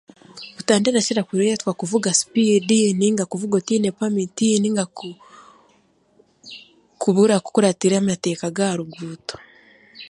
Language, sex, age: Chiga, female, 19-29